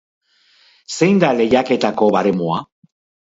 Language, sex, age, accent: Basque, male, 60-69, Mendebalekoa (Araba, Bizkaia, Gipuzkoako mendebaleko herri batzuk)